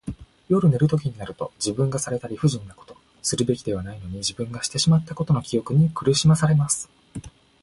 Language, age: Japanese, 19-29